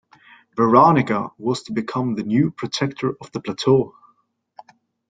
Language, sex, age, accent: English, male, 19-29, United States English